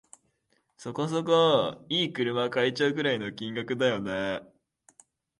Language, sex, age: Japanese, male, 19-29